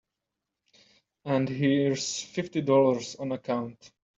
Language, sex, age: English, male, 30-39